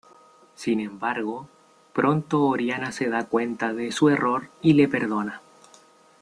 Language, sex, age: Spanish, male, 19-29